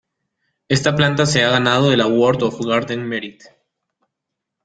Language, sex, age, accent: Spanish, male, 19-29, Andino-Pacífico: Colombia, Perú, Ecuador, oeste de Bolivia y Venezuela andina